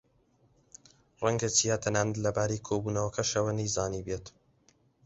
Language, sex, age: Central Kurdish, male, under 19